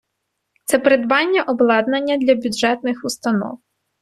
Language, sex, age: Ukrainian, female, 30-39